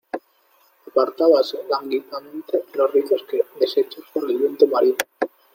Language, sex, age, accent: Spanish, male, 19-29, España: Norte peninsular (Asturias, Castilla y León, Cantabria, País Vasco, Navarra, Aragón, La Rioja, Guadalajara, Cuenca)